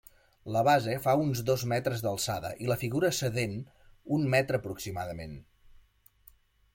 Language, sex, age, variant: Catalan, male, 40-49, Central